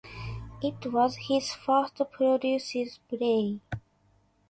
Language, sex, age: English, female, 19-29